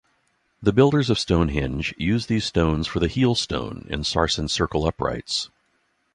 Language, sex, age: English, male, 60-69